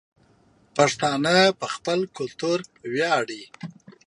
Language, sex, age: Pashto, male, 30-39